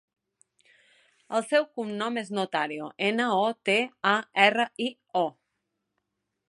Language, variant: Catalan, Nord-Occidental